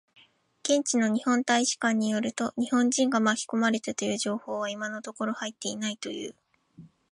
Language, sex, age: Japanese, female, 19-29